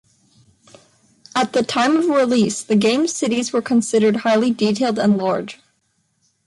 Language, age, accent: English, 19-29, United States English